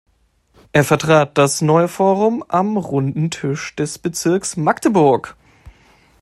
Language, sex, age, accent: German, male, 19-29, Deutschland Deutsch